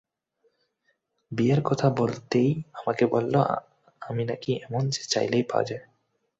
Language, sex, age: Bengali, male, 19-29